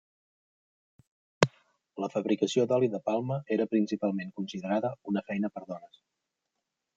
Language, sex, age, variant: Catalan, male, 30-39, Central